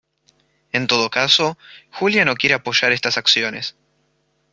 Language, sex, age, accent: Spanish, male, 19-29, Rioplatense: Argentina, Uruguay, este de Bolivia, Paraguay